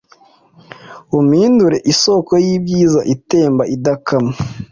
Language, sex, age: Kinyarwanda, male, 19-29